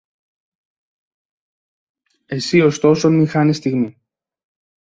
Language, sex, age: Greek, male, 19-29